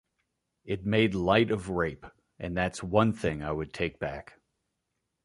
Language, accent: English, United States English